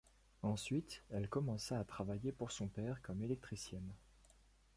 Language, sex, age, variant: French, male, 40-49, Français de métropole